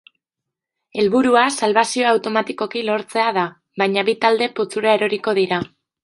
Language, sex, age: Basque, female, 19-29